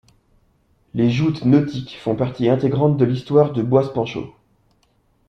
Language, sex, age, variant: French, male, 30-39, Français de métropole